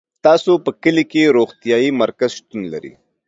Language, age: Pashto, 30-39